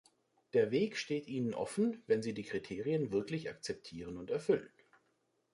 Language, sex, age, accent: German, male, 30-39, Deutschland Deutsch